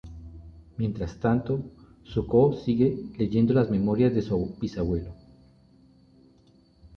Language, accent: Spanish, Andino-Pacífico: Colombia, Perú, Ecuador, oeste de Bolivia y Venezuela andina